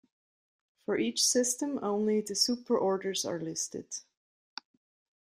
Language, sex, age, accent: English, female, 30-39, United States English